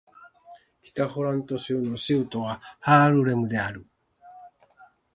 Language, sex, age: Japanese, male, 50-59